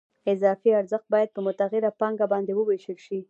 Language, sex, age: Pashto, female, 19-29